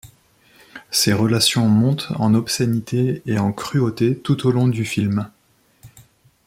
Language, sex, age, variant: French, male, 30-39, Français de métropole